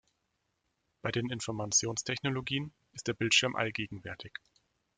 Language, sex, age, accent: German, male, 30-39, Deutschland Deutsch